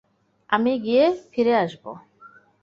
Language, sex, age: Bengali, male, 19-29